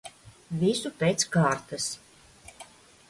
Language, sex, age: Latvian, female, 50-59